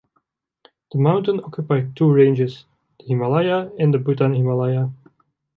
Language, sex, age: English, male, 19-29